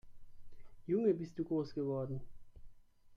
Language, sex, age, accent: German, male, 30-39, Deutschland Deutsch